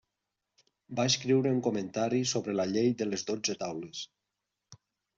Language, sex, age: Catalan, male, 40-49